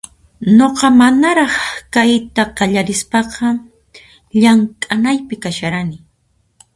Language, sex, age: Puno Quechua, female, 30-39